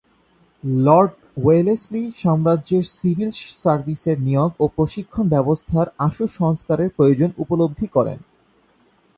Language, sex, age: Bengali, male, 19-29